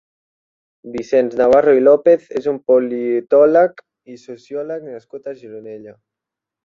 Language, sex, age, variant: Catalan, male, 60-69, Central